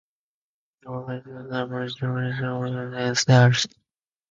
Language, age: English, 19-29